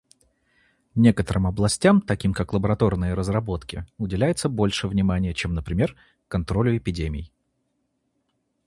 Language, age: Russian, 30-39